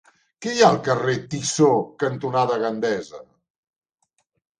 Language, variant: Catalan, Central